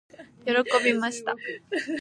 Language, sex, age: Japanese, female, 19-29